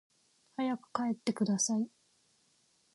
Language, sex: Japanese, female